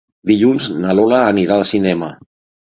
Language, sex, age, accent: Catalan, male, 50-59, valencià